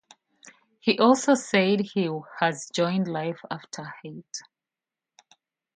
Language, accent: English, United States English